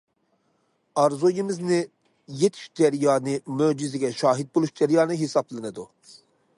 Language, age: Uyghur, 30-39